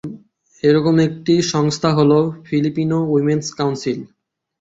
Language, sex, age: Bengali, male, 19-29